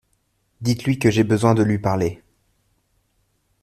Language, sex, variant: French, male, Français de métropole